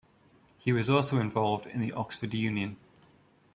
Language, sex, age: English, male, 30-39